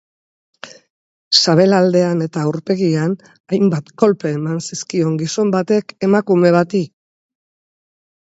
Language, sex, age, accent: Basque, female, 60-69, Mendebalekoa (Araba, Bizkaia, Gipuzkoako mendebaleko herri batzuk)